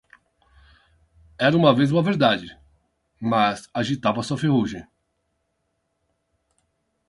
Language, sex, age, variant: Portuguese, male, 40-49, Portuguese (Brasil)